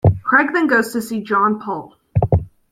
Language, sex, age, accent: English, female, under 19, United States English